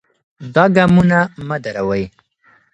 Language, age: Pashto, 19-29